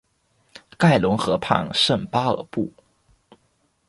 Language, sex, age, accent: Chinese, male, 19-29, 出生地：福建省